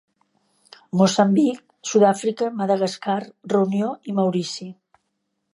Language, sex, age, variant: Catalan, female, 60-69, Central